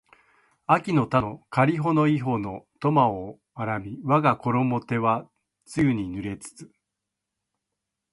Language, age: Japanese, 50-59